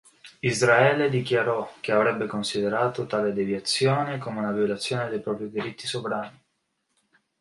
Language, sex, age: Italian, male, 19-29